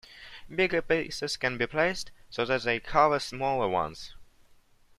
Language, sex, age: English, male, under 19